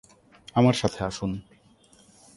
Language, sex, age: Bengali, male, 19-29